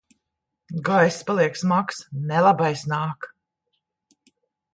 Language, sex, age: Latvian, female, 60-69